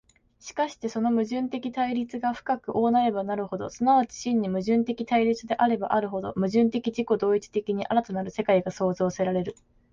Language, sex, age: Japanese, female, 19-29